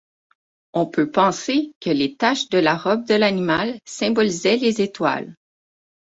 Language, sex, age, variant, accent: French, female, 30-39, Français d'Amérique du Nord, Français du Canada